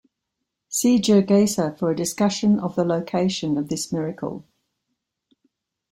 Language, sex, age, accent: English, female, 70-79, Australian English